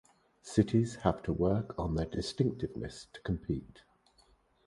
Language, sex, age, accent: English, male, 60-69, England English